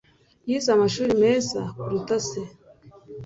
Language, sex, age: Kinyarwanda, male, 30-39